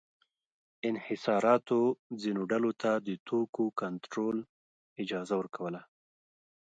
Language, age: Pashto, 30-39